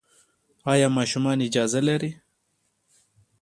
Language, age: Pashto, 19-29